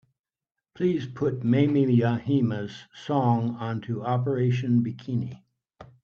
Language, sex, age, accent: English, male, 60-69, United States English